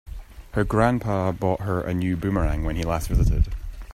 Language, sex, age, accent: English, male, 19-29, Scottish English